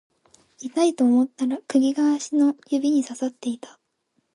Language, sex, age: Japanese, female, 19-29